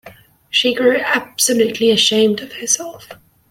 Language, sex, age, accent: English, female, 19-29, Southern African (South Africa, Zimbabwe, Namibia)